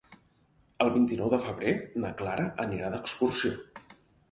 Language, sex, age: Catalan, male, 40-49